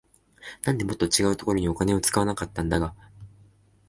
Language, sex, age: Japanese, male, 19-29